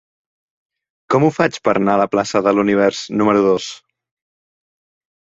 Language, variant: Catalan, Central